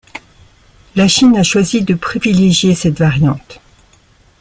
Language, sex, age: French, male, 60-69